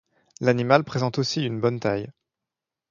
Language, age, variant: French, 19-29, Français de métropole